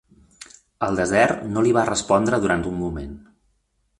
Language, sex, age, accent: Catalan, male, 40-49, central; nord-occidental